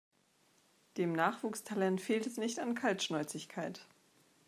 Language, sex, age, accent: German, female, 19-29, Deutschland Deutsch